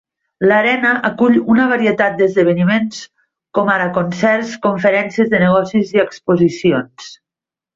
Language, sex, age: Catalan, female, 40-49